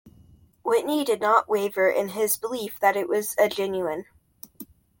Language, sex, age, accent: English, male, under 19, United States English